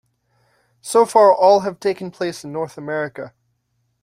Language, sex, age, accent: English, male, 19-29, United States English